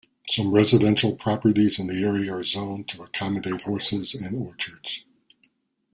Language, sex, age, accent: English, male, 60-69, United States English